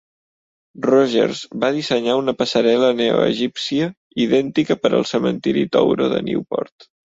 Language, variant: Catalan, Central